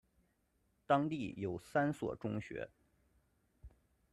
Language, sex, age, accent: Chinese, male, 30-39, 出生地：河南省